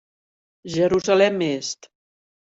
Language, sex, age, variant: Catalan, female, 50-59, Central